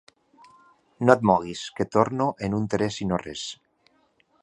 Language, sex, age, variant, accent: Catalan, male, 50-59, Valencià central, valencià